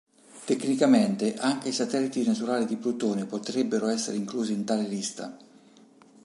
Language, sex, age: Italian, male, 50-59